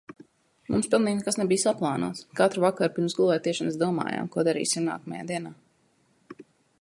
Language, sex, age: Latvian, female, 19-29